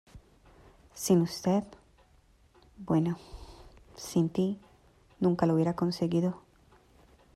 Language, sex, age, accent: Spanish, female, 30-39, Andino-Pacífico: Colombia, Perú, Ecuador, oeste de Bolivia y Venezuela andina